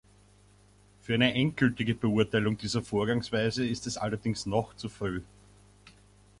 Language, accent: German, Österreichisches Deutsch